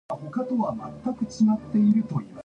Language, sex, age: English, female, 19-29